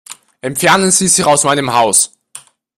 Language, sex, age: German, male, under 19